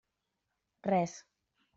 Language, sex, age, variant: Catalan, female, 30-39, Central